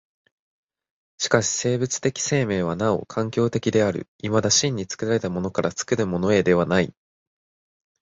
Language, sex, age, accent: Japanese, male, under 19, 標準語